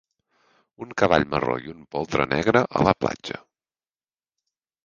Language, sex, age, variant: Catalan, male, 30-39, Central